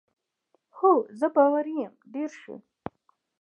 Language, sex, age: Pashto, female, 19-29